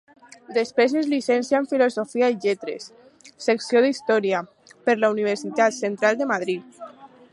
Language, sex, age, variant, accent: Catalan, female, under 19, Alacantí, valencià